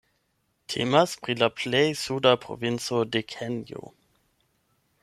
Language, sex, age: Esperanto, male, 19-29